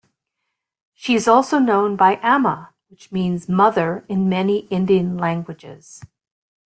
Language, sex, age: English, female, 60-69